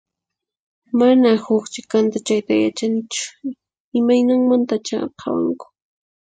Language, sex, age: Puno Quechua, female, 19-29